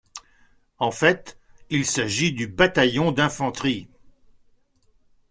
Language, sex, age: French, male, 60-69